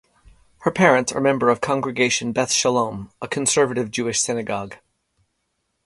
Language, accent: English, United States English